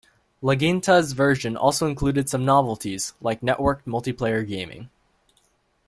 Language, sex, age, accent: English, male, under 19, United States English